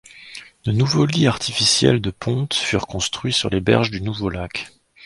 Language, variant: French, Français de métropole